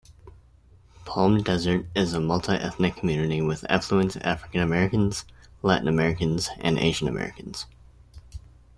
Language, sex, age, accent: English, male, 19-29, United States English